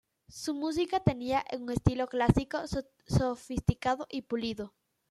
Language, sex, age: Spanish, female, 19-29